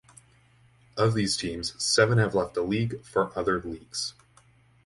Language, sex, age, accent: English, male, 19-29, Canadian English